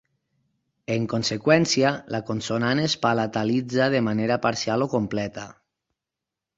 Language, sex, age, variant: Catalan, male, 30-39, Nord-Occidental